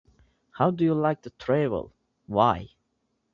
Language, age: English, 19-29